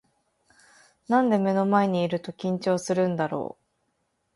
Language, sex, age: Japanese, female, 19-29